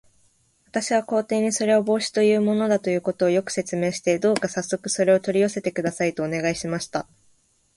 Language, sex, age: Japanese, female, 19-29